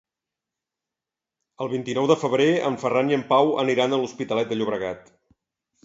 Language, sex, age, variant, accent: Catalan, male, 50-59, Central, central